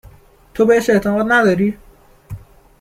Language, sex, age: Persian, male, under 19